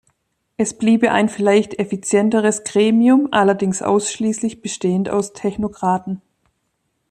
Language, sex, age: German, female, 40-49